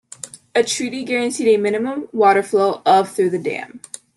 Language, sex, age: English, female, under 19